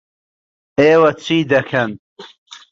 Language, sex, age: Central Kurdish, male, 30-39